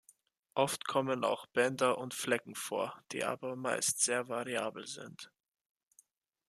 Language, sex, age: German, male, 19-29